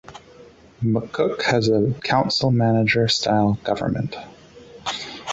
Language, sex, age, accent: English, male, 30-39, Canadian English